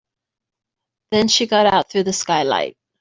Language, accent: English, United States English